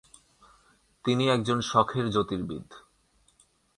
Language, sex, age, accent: Bengali, male, 19-29, Bangladeshi